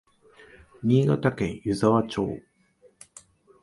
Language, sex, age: Japanese, male, 40-49